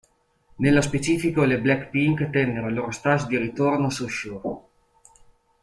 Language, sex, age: Italian, male, 30-39